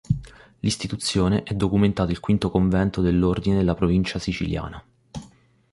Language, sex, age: Italian, male, 19-29